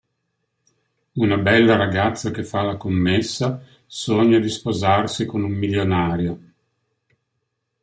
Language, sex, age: Italian, male, 60-69